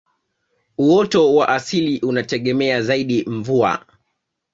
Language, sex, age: Swahili, male, 19-29